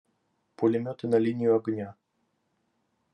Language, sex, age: Russian, male, 19-29